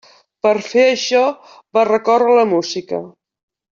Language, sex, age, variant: Catalan, female, 60-69, Nord-Occidental